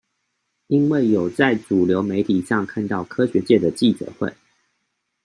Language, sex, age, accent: Chinese, male, 30-39, 出生地：臺北市